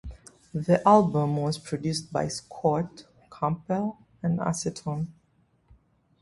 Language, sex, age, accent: English, female, 30-39, England English